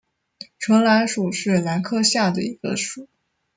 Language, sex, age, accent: Chinese, female, 19-29, 出生地：北京市